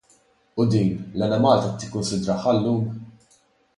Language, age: Maltese, 19-29